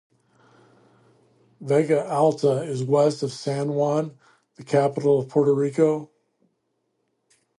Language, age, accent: English, 60-69, United States English